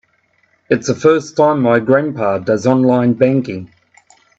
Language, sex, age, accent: English, male, 40-49, Australian English